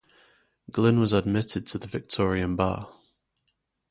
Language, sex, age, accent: English, male, 30-39, England English